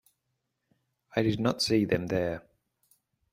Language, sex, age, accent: English, male, 40-49, Australian English